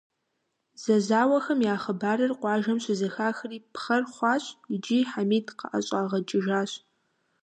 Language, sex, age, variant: Kabardian, female, 19-29, Адыгэбзэ (Къэбэрдей, Кирил, псоми зэдай)